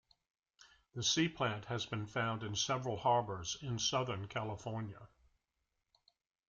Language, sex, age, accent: English, male, 60-69, United States English